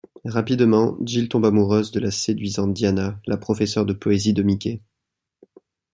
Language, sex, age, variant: French, male, 19-29, Français de métropole